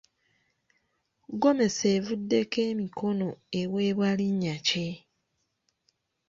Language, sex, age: Ganda, female, 30-39